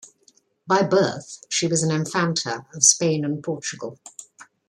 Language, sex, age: English, female, 60-69